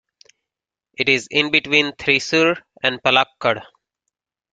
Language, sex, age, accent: English, male, 40-49, United States English